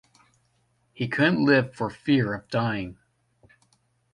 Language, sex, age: English, male, 19-29